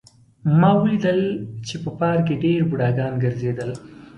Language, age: Pashto, 30-39